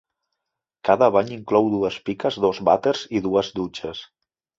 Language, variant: Catalan, Central